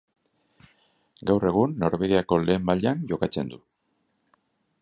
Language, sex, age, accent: Basque, male, 40-49, Mendebalekoa (Araba, Bizkaia, Gipuzkoako mendebaleko herri batzuk)